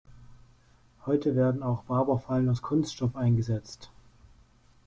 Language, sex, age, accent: German, male, 19-29, Deutschland Deutsch